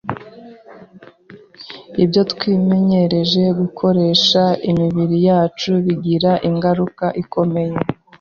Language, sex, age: Kinyarwanda, female, 30-39